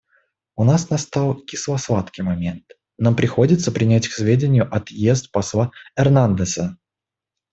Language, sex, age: Russian, male, 19-29